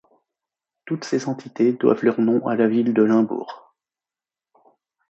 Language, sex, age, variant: French, male, 50-59, Français de métropole